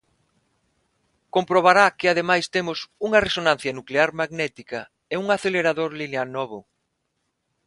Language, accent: Galician, Normativo (estándar); Neofalante